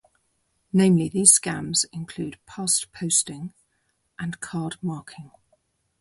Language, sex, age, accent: English, female, 50-59, England English